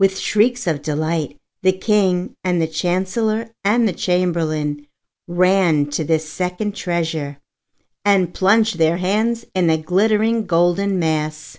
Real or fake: real